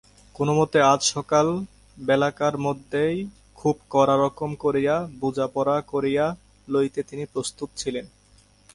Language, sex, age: Bengali, male, 19-29